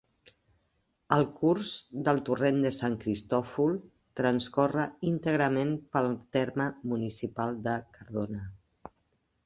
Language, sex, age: Catalan, female, 60-69